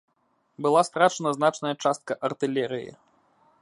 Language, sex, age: Belarusian, male, 19-29